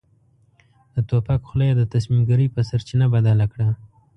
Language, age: Pashto, 19-29